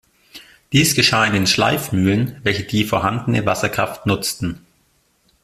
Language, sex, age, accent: German, male, 19-29, Deutschland Deutsch